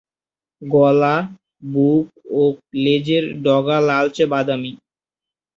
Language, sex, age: Bengali, male, 19-29